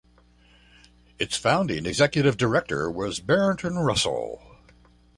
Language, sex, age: English, male, 70-79